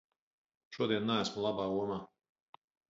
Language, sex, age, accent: Latvian, male, 50-59, Vidus dialekts